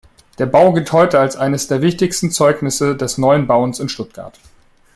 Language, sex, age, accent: German, male, 19-29, Deutschland Deutsch